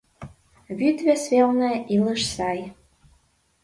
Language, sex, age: Mari, female, under 19